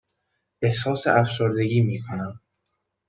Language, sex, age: Persian, male, 19-29